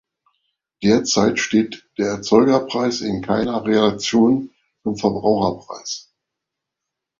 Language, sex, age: German, male, 50-59